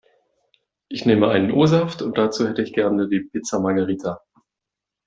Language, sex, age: German, male, 19-29